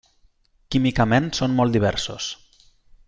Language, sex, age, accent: Catalan, male, 19-29, valencià